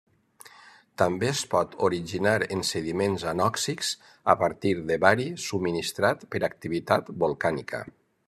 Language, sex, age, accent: Catalan, male, 50-59, valencià